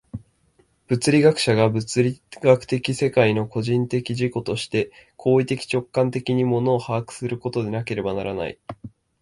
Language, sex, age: Japanese, male, 19-29